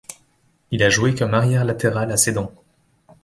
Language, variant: French, Français de métropole